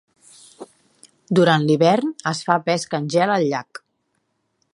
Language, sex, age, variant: Catalan, female, 30-39, Central